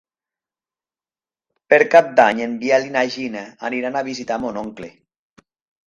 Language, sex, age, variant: Catalan, male, 40-49, Nord-Occidental